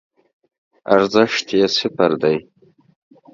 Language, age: Pashto, 19-29